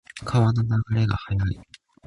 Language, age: Japanese, 19-29